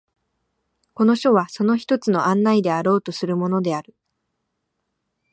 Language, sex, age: Japanese, female, 19-29